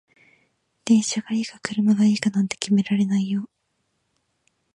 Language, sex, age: Japanese, female, 19-29